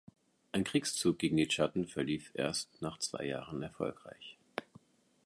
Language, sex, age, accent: German, male, 40-49, Deutschland Deutsch